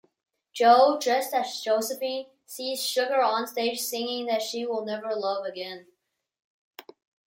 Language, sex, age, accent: English, male, under 19, United States English